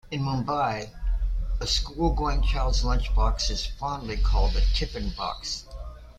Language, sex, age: English, female, 70-79